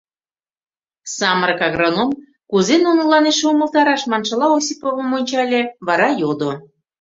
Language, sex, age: Mari, female, 40-49